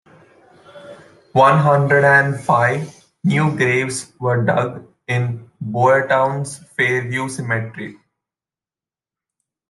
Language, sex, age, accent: English, male, 19-29, India and South Asia (India, Pakistan, Sri Lanka)